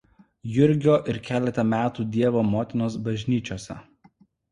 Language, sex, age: Lithuanian, male, 19-29